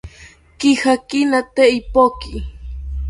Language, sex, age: South Ucayali Ashéninka, female, under 19